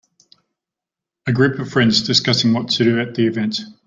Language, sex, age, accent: English, male, 40-49, Australian English